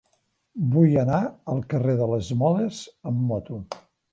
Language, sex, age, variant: Catalan, male, 60-69, Central